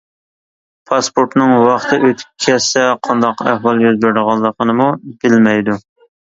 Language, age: Uyghur, 30-39